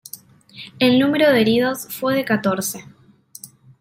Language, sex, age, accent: Spanish, female, 19-29, Rioplatense: Argentina, Uruguay, este de Bolivia, Paraguay